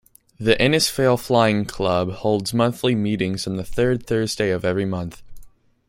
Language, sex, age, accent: English, male, under 19, United States English